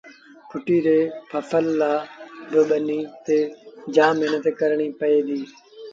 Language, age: Sindhi Bhil, under 19